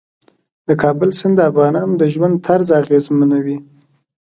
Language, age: Pashto, 19-29